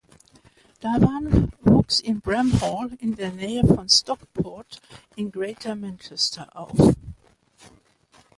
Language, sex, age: German, female, 70-79